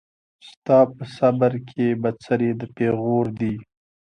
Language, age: Pashto, 19-29